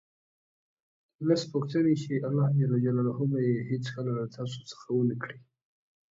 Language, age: Pashto, 19-29